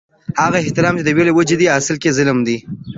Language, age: Pashto, 19-29